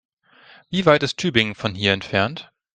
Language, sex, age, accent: German, male, 30-39, Deutschland Deutsch